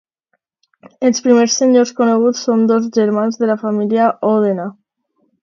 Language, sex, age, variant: Catalan, female, under 19, Alacantí